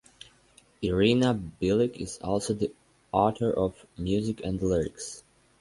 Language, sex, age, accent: English, male, 19-29, United States English